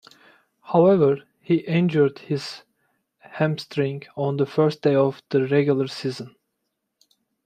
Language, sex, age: English, male, 19-29